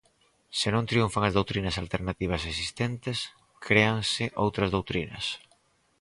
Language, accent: Galician, Normativo (estándar)